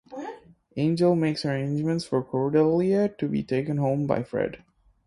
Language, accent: English, United States English